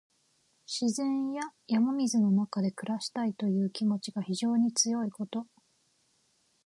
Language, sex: Japanese, female